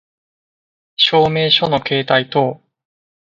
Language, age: Japanese, 19-29